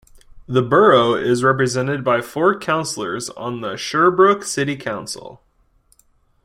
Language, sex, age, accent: English, male, 19-29, United States English